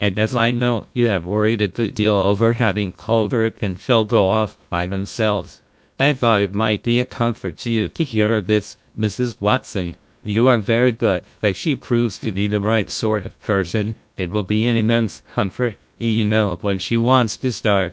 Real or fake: fake